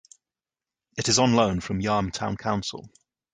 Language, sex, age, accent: English, male, 30-39, England English